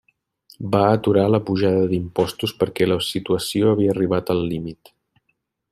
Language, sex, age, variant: Catalan, male, 40-49, Central